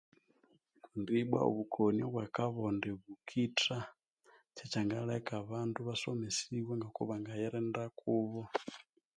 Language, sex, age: Konzo, male, 19-29